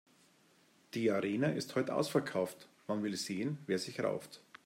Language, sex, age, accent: German, male, 50-59, Deutschland Deutsch